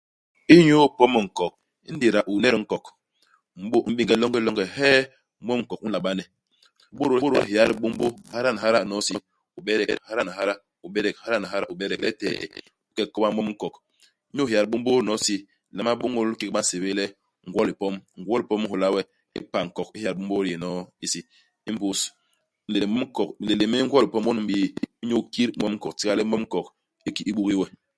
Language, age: Basaa, 40-49